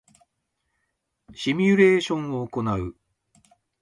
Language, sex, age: Japanese, male, 50-59